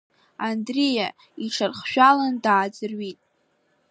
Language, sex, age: Abkhazian, female, under 19